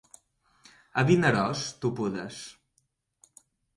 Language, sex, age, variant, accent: Catalan, male, 19-29, Balear, mallorquí